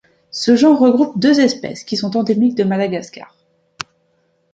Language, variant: French, Français de métropole